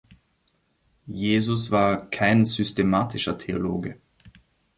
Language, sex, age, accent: German, male, 30-39, Österreichisches Deutsch